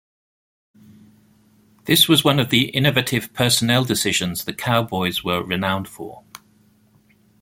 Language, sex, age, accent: English, male, 50-59, England English